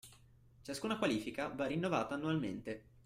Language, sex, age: Italian, male, 19-29